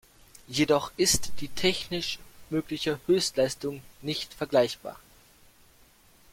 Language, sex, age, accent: German, male, under 19, Deutschland Deutsch